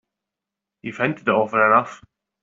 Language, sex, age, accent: English, male, 30-39, Scottish English